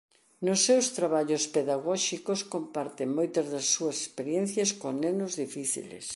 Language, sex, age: Galician, female, 60-69